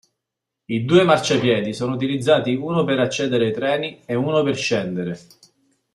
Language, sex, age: Italian, male, 30-39